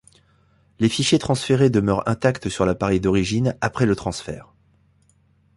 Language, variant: French, Français de métropole